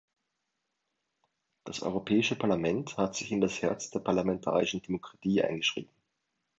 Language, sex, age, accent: German, male, 19-29, Österreichisches Deutsch